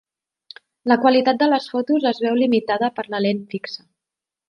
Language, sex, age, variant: Catalan, female, 30-39, Central